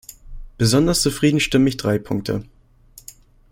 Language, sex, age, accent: German, male, 19-29, Deutschland Deutsch